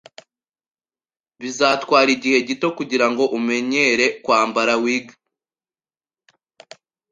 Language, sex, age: Kinyarwanda, male, 19-29